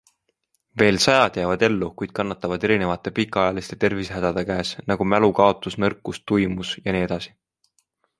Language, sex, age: Estonian, male, 19-29